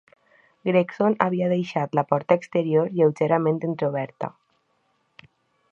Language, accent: Catalan, valencià